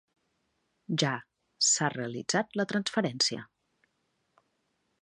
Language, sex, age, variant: Catalan, female, 40-49, Central